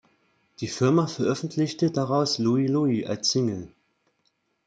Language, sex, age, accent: German, male, 40-49, Deutschland Deutsch